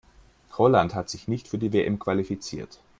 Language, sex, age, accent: German, male, 19-29, Deutschland Deutsch